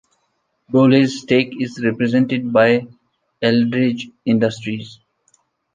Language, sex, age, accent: English, male, 19-29, India and South Asia (India, Pakistan, Sri Lanka)